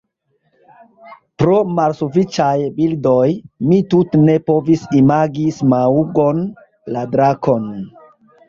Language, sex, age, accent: Esperanto, male, 30-39, Internacia